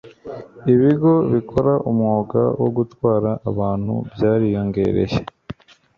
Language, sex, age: Kinyarwanda, male, under 19